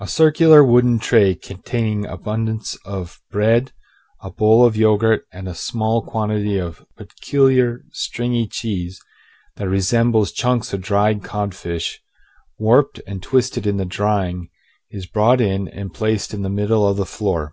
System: none